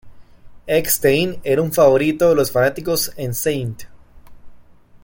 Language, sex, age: Spanish, male, 19-29